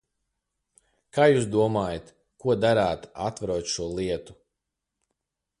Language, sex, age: Latvian, male, 19-29